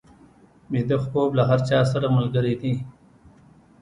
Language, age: Pashto, 40-49